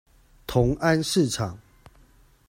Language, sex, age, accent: Chinese, male, 30-39, 出生地：桃園市